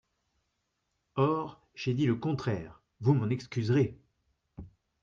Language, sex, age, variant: French, male, 30-39, Français de métropole